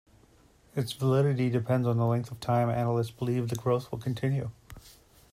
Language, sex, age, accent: English, male, 40-49, United States English